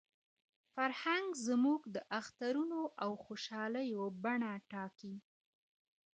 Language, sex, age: Pashto, female, 30-39